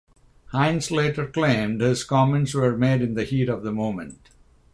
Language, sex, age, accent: English, male, 50-59, United States English; England English